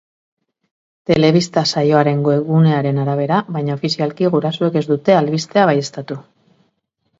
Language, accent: Basque, Mendebalekoa (Araba, Bizkaia, Gipuzkoako mendebaleko herri batzuk)